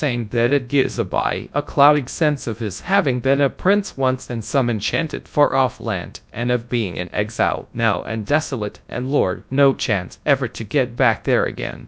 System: TTS, GradTTS